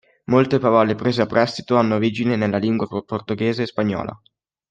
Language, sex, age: Italian, male, under 19